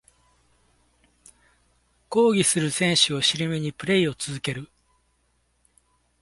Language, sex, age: Japanese, male, 50-59